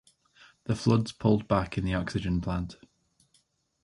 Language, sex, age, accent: English, male, 19-29, England English